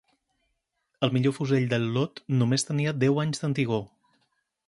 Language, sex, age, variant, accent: Catalan, male, 40-49, Central, central